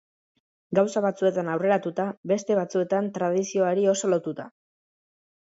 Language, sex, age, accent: Basque, male, under 19, Mendebalekoa (Araba, Bizkaia, Gipuzkoako mendebaleko herri batzuk)